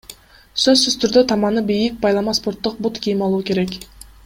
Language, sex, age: Kyrgyz, female, 19-29